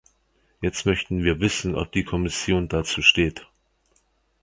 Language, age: German, 40-49